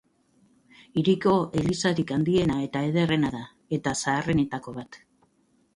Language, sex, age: Basque, female, 50-59